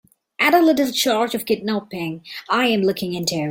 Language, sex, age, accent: English, female, 19-29, India and South Asia (India, Pakistan, Sri Lanka)